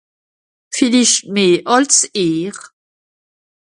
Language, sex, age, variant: Swiss German, female, 60-69, Nordniederàlemmànisch (Rishoffe, Zàwere, Bùsswìller, Hawenau, Brüemt, Stroossbùri, Molse, Dàmbàch, Schlettstàtt, Pfàlzbùri usw.)